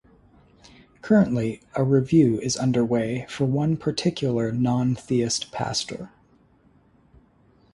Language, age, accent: English, 40-49, United States English